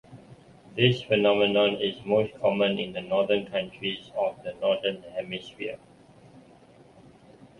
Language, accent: English, Malaysian English